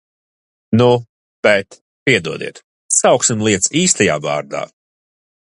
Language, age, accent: Latvian, 30-39, nav